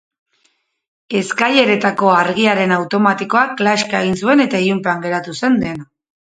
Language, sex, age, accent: Basque, female, 40-49, Mendebalekoa (Araba, Bizkaia, Gipuzkoako mendebaleko herri batzuk)